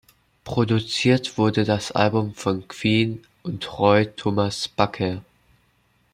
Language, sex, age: German, male, under 19